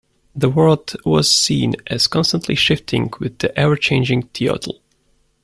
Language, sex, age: English, male, 19-29